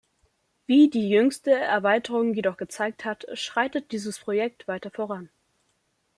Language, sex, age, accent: German, female, under 19, Deutschland Deutsch